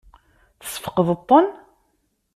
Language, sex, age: Kabyle, female, 30-39